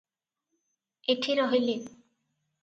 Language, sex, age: Odia, female, 19-29